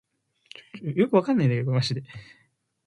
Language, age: English, 19-29